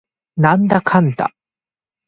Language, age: Japanese, 19-29